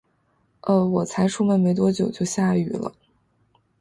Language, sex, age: Chinese, female, 19-29